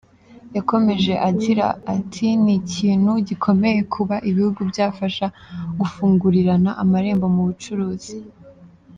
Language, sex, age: Kinyarwanda, female, 19-29